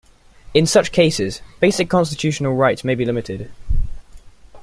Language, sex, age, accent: English, male, under 19, England English